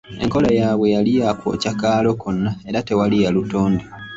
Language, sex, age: Ganda, male, 19-29